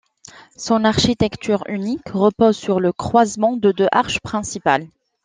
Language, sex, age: French, female, 30-39